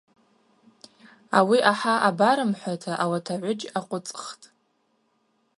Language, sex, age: Abaza, female, 19-29